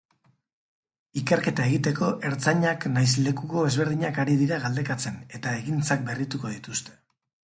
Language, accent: Basque, Mendebalekoa (Araba, Bizkaia, Gipuzkoako mendebaleko herri batzuk)